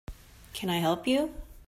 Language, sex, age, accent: English, female, 30-39, United States English